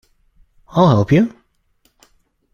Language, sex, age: English, male, 30-39